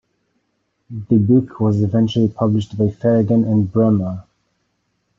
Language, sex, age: English, male, 19-29